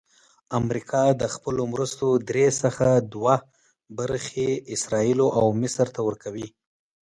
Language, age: Pashto, 19-29